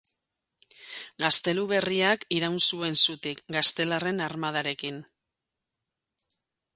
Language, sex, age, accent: Basque, female, 40-49, Mendebalekoa (Araba, Bizkaia, Gipuzkoako mendebaleko herri batzuk)